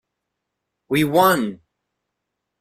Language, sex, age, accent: English, male, 19-29, United States English